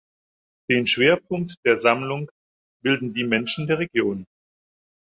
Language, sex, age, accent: German, male, 50-59, Deutschland Deutsch